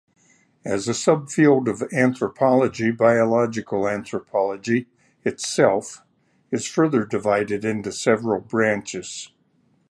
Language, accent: English, United States English